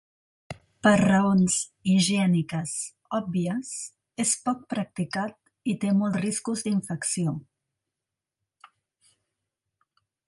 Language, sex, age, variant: Catalan, female, 40-49, Central